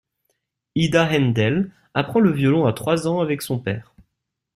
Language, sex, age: French, male, 19-29